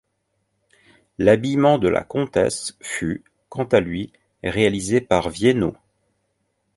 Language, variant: French, Français de métropole